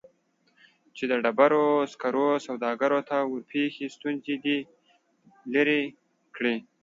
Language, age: Pashto, 19-29